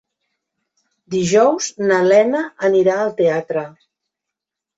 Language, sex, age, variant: Catalan, female, 50-59, Central